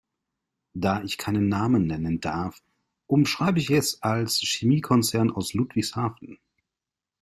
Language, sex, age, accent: German, male, 30-39, Deutschland Deutsch